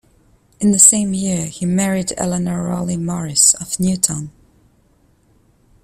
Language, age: English, 19-29